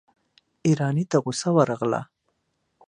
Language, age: Pashto, 30-39